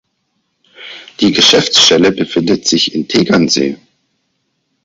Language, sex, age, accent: German, male, 50-59, Deutschland Deutsch